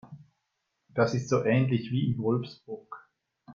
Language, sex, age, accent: German, male, 50-59, Schweizerdeutsch